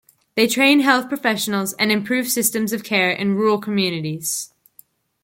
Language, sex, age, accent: English, female, under 19, United States English